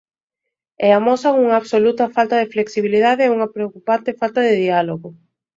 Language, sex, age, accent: Galician, female, 30-39, Central (gheada)